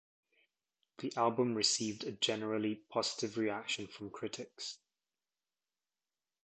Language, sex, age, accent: English, male, 30-39, England English